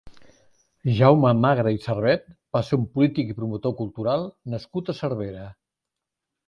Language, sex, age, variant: Catalan, male, 70-79, Central